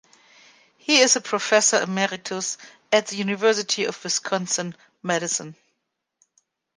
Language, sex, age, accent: English, female, 50-59, Australian English